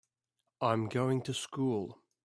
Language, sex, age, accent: English, male, 50-59, Australian English